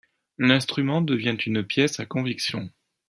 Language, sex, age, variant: French, male, 19-29, Français de métropole